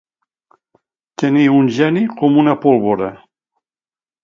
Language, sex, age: Catalan, male, 60-69